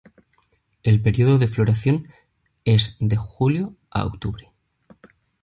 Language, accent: Spanish, España: Centro-Sur peninsular (Madrid, Toledo, Castilla-La Mancha)